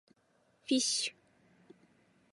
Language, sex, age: Japanese, female, 19-29